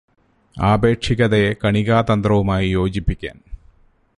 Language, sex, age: Malayalam, male, 40-49